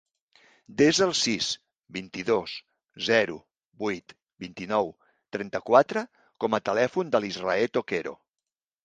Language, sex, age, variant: Catalan, male, 50-59, Central